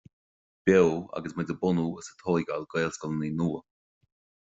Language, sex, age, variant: Irish, male, 19-29, Gaeilge Chonnacht